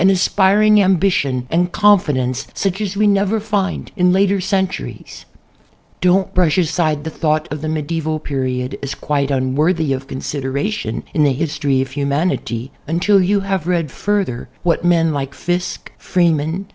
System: none